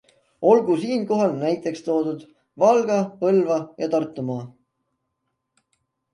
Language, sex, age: Estonian, male, 19-29